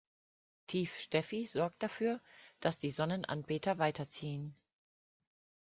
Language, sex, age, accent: German, female, 40-49, Deutschland Deutsch